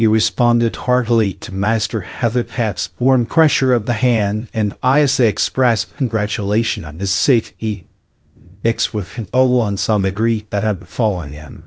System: TTS, VITS